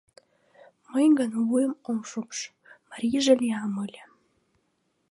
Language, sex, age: Mari, female, 19-29